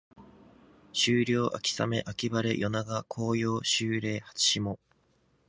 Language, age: Japanese, 19-29